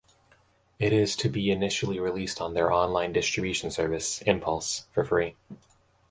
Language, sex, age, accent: English, male, 19-29, United States English